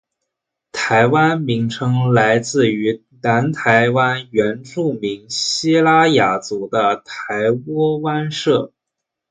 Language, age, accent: Chinese, 19-29, 出生地：江苏省